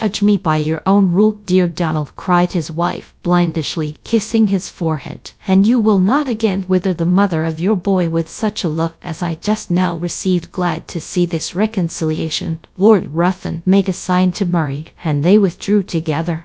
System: TTS, GradTTS